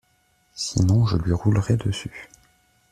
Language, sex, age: French, male, 19-29